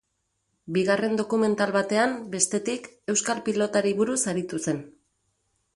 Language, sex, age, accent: Basque, female, 40-49, Mendebalekoa (Araba, Bizkaia, Gipuzkoako mendebaleko herri batzuk)